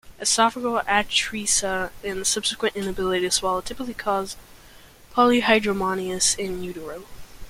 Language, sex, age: English, male, 19-29